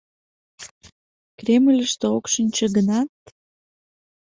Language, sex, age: Mari, female, 19-29